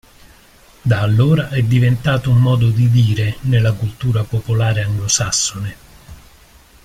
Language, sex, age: Italian, male, 50-59